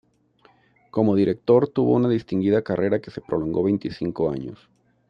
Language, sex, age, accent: Spanish, male, 40-49, México